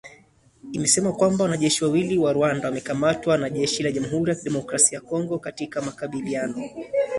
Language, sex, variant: Swahili, male, Kiswahili cha Bara ya Tanzania